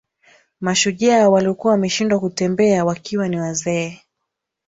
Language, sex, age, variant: Swahili, female, 19-29, Kiswahili Sanifu (EA)